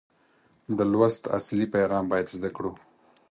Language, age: Pashto, 19-29